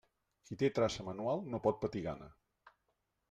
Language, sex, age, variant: Catalan, male, 40-49, Central